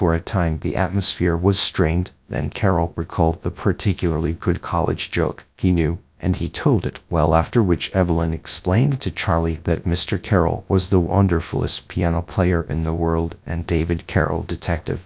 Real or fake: fake